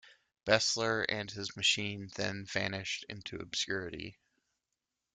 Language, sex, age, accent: English, male, 30-39, United States English